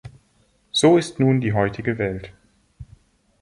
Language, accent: German, Deutschland Deutsch